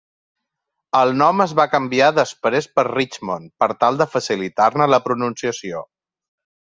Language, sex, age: Catalan, male, 40-49